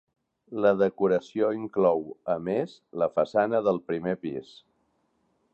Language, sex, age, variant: Catalan, male, 50-59, Central